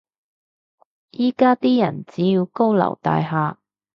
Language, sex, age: Cantonese, female, 30-39